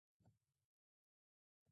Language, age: Japanese, 19-29